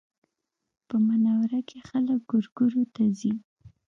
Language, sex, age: Pashto, female, 19-29